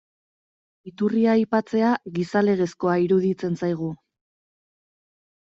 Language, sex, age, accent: Basque, female, 19-29, Erdialdekoa edo Nafarra (Gipuzkoa, Nafarroa)